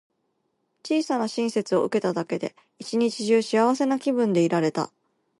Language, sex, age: Japanese, female, 40-49